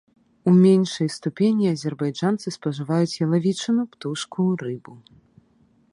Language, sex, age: Belarusian, female, 30-39